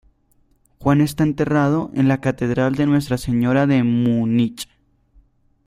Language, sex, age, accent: Spanish, male, under 19, Andino-Pacífico: Colombia, Perú, Ecuador, oeste de Bolivia y Venezuela andina